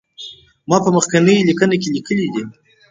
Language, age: Pashto, 19-29